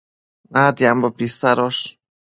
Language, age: Matsés, under 19